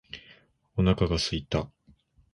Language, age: Japanese, under 19